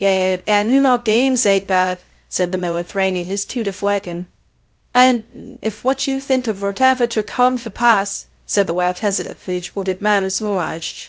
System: TTS, VITS